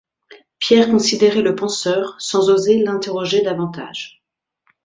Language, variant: French, Français de métropole